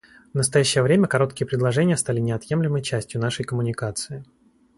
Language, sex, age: Russian, male, 19-29